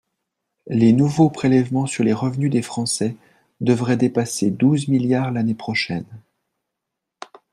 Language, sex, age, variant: French, male, 40-49, Français de métropole